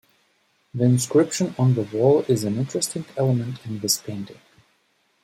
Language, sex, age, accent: English, male, 30-39, United States English